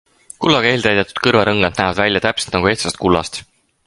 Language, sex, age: Estonian, male, 19-29